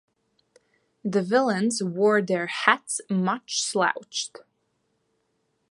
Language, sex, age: English, female, 19-29